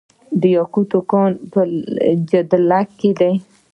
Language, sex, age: Pashto, female, 19-29